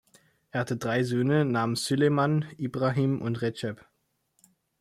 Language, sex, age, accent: German, male, 19-29, Deutschland Deutsch